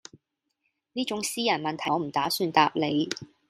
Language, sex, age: Cantonese, female, 19-29